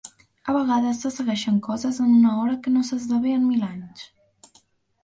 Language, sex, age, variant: Catalan, female, under 19, Central